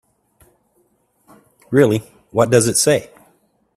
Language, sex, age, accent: English, male, 50-59, United States English